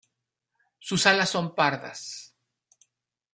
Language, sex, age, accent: Spanish, male, 50-59, México